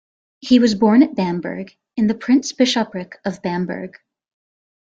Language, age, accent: English, 19-29, United States English